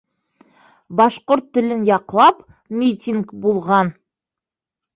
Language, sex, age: Bashkir, female, 30-39